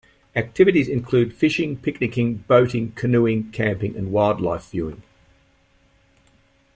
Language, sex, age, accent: English, male, 60-69, Australian English